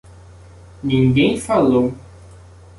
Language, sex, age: Portuguese, male, 19-29